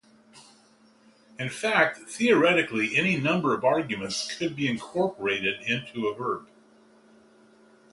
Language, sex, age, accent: English, male, 50-59, United States English